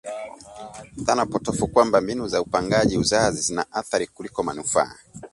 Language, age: Swahili, 30-39